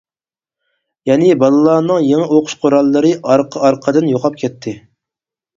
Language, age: Uyghur, 30-39